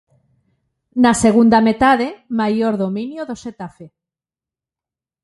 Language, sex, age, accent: Galician, female, 40-49, Normativo (estándar)